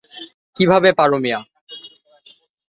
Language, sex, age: Bengali, male, under 19